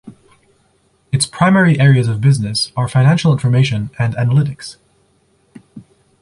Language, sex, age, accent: English, male, 19-29, United States English